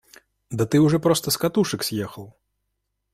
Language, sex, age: Russian, male, 40-49